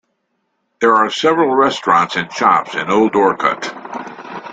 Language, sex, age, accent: English, male, 60-69, United States English